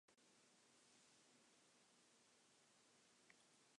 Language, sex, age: English, male, under 19